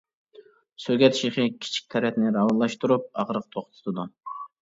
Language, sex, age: Uyghur, male, 19-29